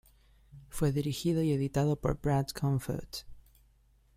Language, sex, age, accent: Spanish, male, under 19, Rioplatense: Argentina, Uruguay, este de Bolivia, Paraguay